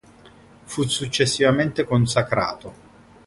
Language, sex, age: Italian, male, 30-39